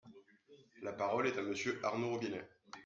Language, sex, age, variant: French, male, 19-29, Français de métropole